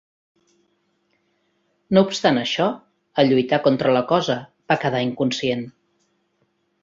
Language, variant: Catalan, Central